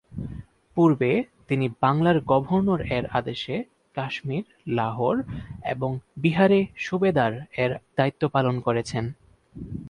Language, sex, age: Bengali, male, 19-29